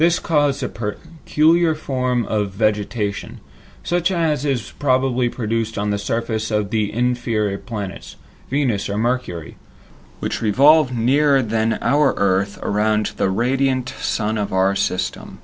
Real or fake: real